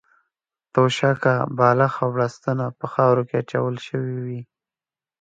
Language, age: Pashto, 19-29